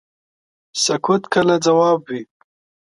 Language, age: Pashto, 19-29